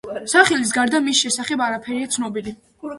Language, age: Georgian, under 19